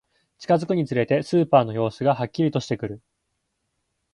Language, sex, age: Japanese, male, 19-29